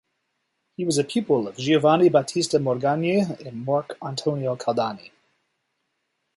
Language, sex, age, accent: English, male, 30-39, Canadian English